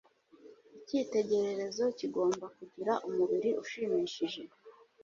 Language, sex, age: Kinyarwanda, female, 30-39